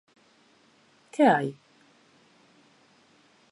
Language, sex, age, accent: Galician, female, 40-49, Atlántico (seseo e gheada)